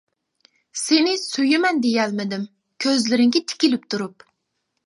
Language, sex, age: Uyghur, female, 30-39